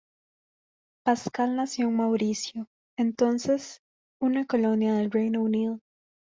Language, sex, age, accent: Spanish, female, under 19, América central